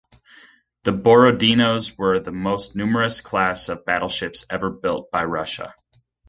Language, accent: English, United States English